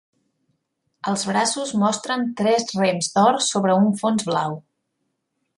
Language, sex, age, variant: Catalan, female, 40-49, Central